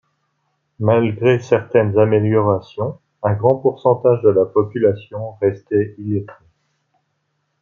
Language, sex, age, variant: French, male, 40-49, Français de métropole